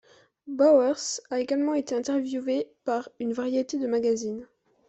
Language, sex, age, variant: French, female, 19-29, Français de métropole